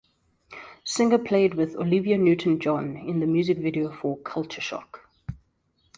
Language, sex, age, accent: English, female, 30-39, Southern African (South Africa, Zimbabwe, Namibia)